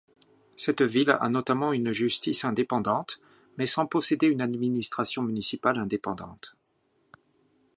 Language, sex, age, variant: French, male, 40-49, Français de métropole